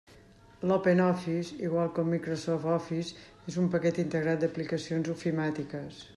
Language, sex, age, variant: Catalan, female, 50-59, Central